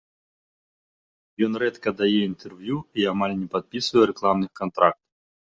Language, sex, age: Belarusian, male, 30-39